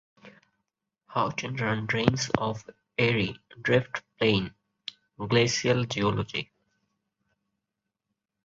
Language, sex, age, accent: English, male, 19-29, India and South Asia (India, Pakistan, Sri Lanka)